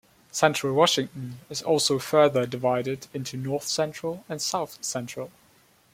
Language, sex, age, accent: English, male, 19-29, England English